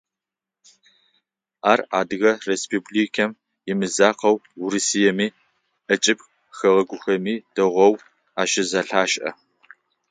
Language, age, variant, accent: Adyghe, 40-49, Адыгабзэ (Кирил, пстэумэ зэдыряе), Бжъэдыгъу (Bjeduğ)